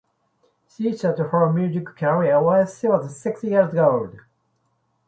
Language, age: English, 50-59